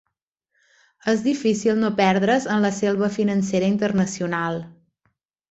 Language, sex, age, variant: Catalan, female, 40-49, Balear